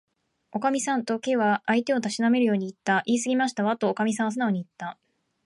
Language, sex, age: Japanese, female, 19-29